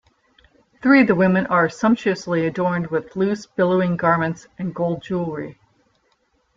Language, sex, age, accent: English, female, 50-59, United States English